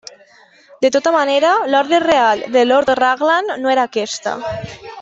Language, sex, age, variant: Catalan, female, 19-29, Central